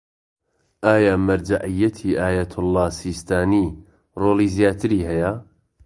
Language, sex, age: Central Kurdish, male, 30-39